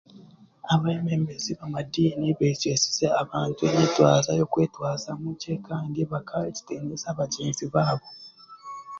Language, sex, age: Chiga, male, 30-39